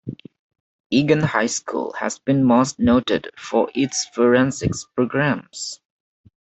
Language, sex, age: English, male, 19-29